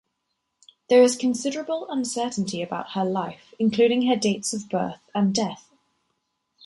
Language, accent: English, England English